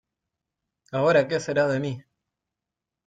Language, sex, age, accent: Spanish, male, 30-39, Rioplatense: Argentina, Uruguay, este de Bolivia, Paraguay